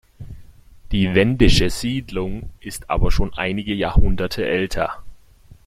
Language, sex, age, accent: German, male, 19-29, Deutschland Deutsch